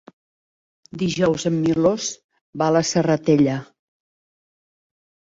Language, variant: Catalan, Central